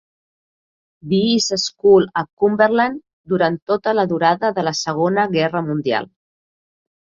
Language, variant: Catalan, Central